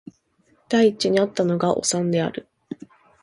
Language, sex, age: Japanese, female, 19-29